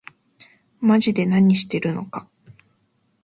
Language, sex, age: Japanese, female, 19-29